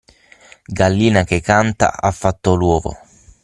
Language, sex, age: Italian, male, 19-29